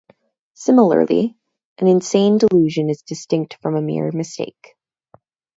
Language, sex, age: English, female, 19-29